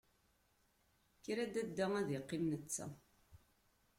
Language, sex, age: Kabyle, female, 80-89